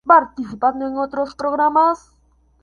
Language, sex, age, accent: Spanish, male, under 19, Andino-Pacífico: Colombia, Perú, Ecuador, oeste de Bolivia y Venezuela andina